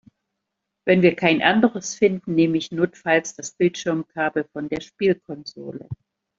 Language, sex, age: German, female, 60-69